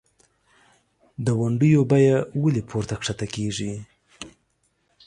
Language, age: Pashto, 30-39